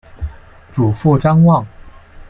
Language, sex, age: Chinese, male, 19-29